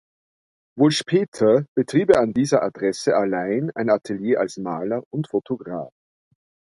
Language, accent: German, Österreichisches Deutsch